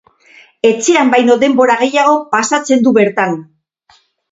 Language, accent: Basque, Mendebalekoa (Araba, Bizkaia, Gipuzkoako mendebaleko herri batzuk)